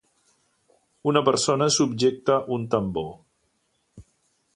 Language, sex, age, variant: Catalan, male, 50-59, Central